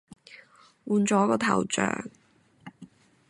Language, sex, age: Cantonese, female, 19-29